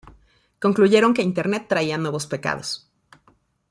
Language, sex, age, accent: Spanish, female, 40-49, México